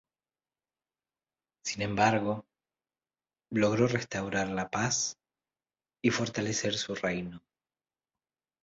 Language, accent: Spanish, Rioplatense: Argentina, Uruguay, este de Bolivia, Paraguay